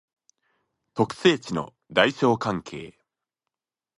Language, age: Japanese, 19-29